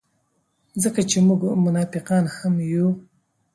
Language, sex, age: Pashto, male, 19-29